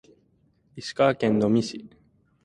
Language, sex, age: Japanese, male, 19-29